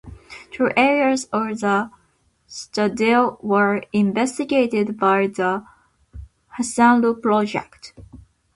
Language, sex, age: English, female, 19-29